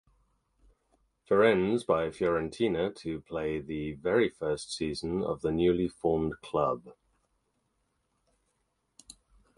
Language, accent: English, England English